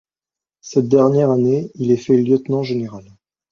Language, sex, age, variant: French, male, 30-39, Français de métropole